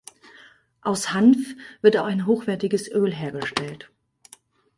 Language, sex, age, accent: German, female, 40-49, Deutschland Deutsch